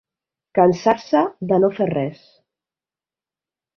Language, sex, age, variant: Catalan, female, 40-49, Nord-Occidental